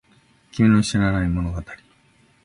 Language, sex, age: Japanese, male, 60-69